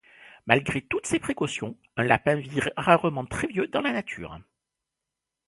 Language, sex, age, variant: French, male, 40-49, Français de métropole